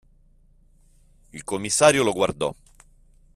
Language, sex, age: Italian, male, 50-59